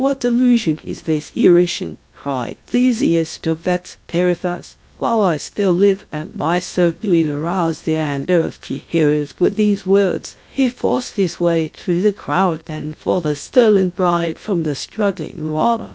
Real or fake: fake